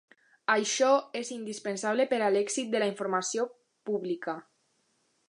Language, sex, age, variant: Catalan, female, under 19, Alacantí